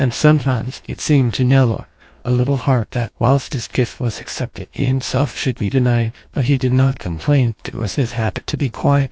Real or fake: fake